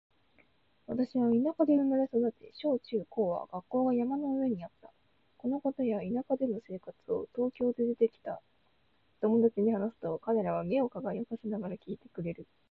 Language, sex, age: Japanese, female, 19-29